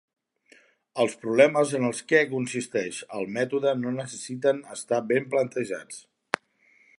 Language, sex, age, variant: Catalan, male, 30-39, Central